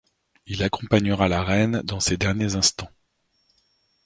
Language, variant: French, Français de métropole